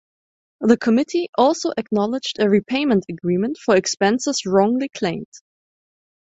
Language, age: English, 19-29